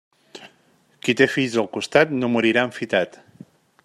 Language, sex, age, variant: Catalan, male, 40-49, Central